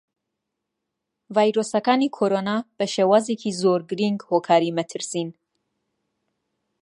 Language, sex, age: Central Kurdish, female, 30-39